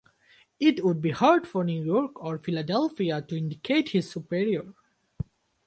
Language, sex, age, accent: English, male, 19-29, India and South Asia (India, Pakistan, Sri Lanka)